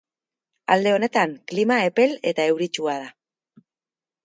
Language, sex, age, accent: Basque, female, 30-39, Erdialdekoa edo Nafarra (Gipuzkoa, Nafarroa)